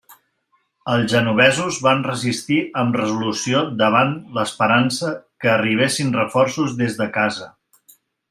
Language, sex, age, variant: Catalan, male, 40-49, Central